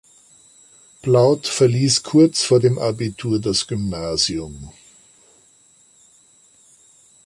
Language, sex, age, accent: German, male, 60-69, Österreichisches Deutsch